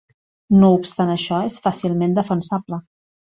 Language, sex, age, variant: Catalan, female, 40-49, Central